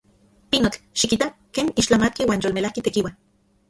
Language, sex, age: Central Puebla Nahuatl, female, 40-49